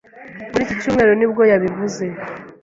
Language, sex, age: Kinyarwanda, female, 19-29